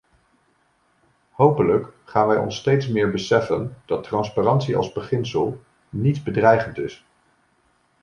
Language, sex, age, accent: Dutch, male, 19-29, Nederlands Nederlands